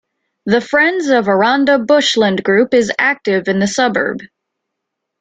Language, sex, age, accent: English, female, 19-29, United States English